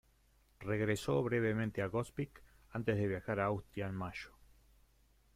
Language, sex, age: Spanish, male, 50-59